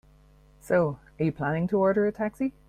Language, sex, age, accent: English, female, 50-59, Irish English